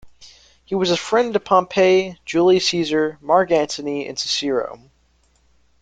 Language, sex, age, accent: English, male, under 19, United States English